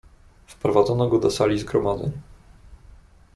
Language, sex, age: Polish, male, 19-29